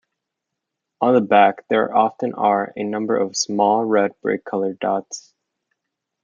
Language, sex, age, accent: English, male, 19-29, United States English